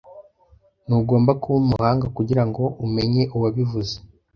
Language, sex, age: Kinyarwanda, male, under 19